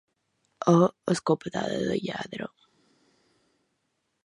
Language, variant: Catalan, Balear